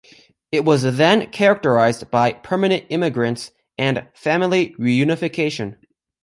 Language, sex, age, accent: English, male, under 19, United States English